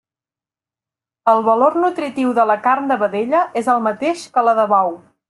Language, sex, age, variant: Catalan, female, 30-39, Central